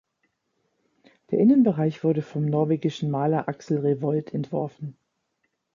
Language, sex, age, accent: German, female, 50-59, Deutschland Deutsch